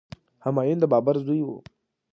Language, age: Pashto, under 19